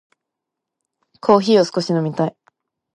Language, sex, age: Japanese, female, 19-29